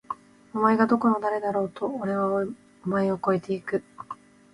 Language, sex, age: Japanese, female, 19-29